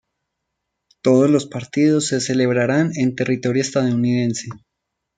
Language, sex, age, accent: Spanish, male, 30-39, Caribe: Cuba, Venezuela, Puerto Rico, República Dominicana, Panamá, Colombia caribeña, México caribeño, Costa del golfo de México